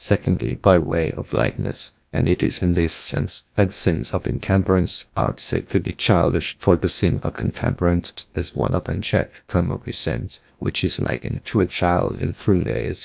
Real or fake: fake